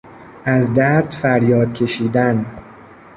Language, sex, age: Persian, male, 30-39